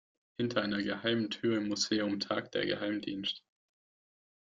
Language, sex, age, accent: German, male, 19-29, Deutschland Deutsch